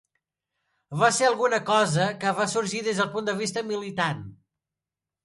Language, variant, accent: Catalan, Central, central